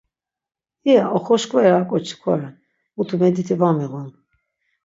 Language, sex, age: Laz, female, 60-69